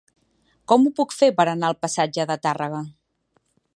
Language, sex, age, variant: Catalan, female, 19-29, Central